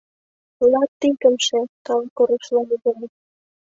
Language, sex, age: Mari, female, 19-29